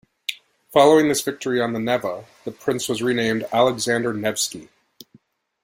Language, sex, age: English, male, 40-49